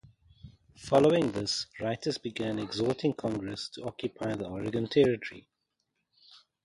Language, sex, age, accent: English, male, 30-39, Southern African (South Africa, Zimbabwe, Namibia)